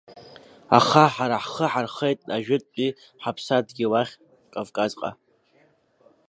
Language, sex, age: Abkhazian, female, 30-39